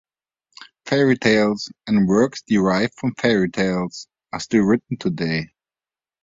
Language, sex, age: English, male, 30-39